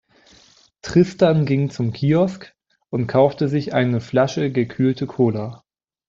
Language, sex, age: German, male, 19-29